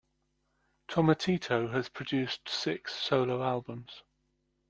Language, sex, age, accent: English, male, 50-59, England English